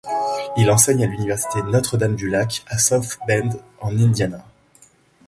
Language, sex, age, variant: French, male, 19-29, Français de métropole